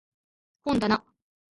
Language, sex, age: Japanese, female, 19-29